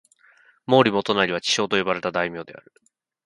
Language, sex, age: Japanese, male, 19-29